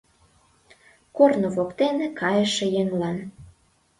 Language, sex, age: Mari, female, under 19